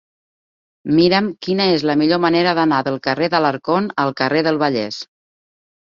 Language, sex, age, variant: Catalan, female, 30-39, Nord-Occidental